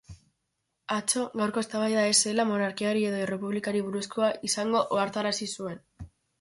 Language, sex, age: Basque, female, under 19